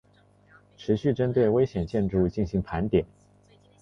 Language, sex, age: Chinese, male, 19-29